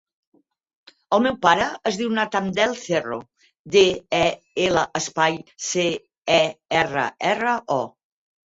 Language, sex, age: Catalan, female, 50-59